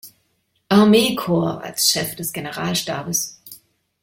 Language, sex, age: German, female, 30-39